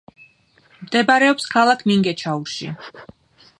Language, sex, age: Georgian, female, 40-49